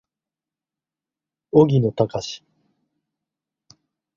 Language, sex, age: Japanese, male, 40-49